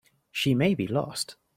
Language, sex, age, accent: English, male, 19-29, England English